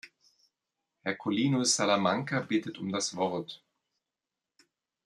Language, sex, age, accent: German, male, 40-49, Deutschland Deutsch